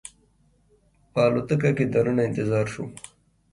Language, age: Pashto, 19-29